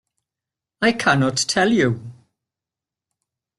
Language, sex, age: English, male, 80-89